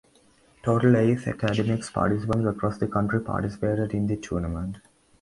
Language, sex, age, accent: English, male, under 19, England English